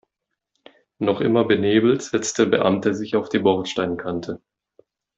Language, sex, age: German, male, 19-29